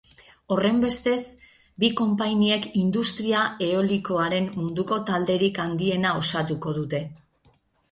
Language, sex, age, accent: Basque, female, 50-59, Erdialdekoa edo Nafarra (Gipuzkoa, Nafarroa)